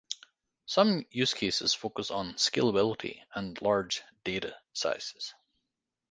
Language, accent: English, Canadian English; Irish English